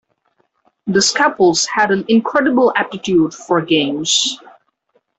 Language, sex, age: English, male, 19-29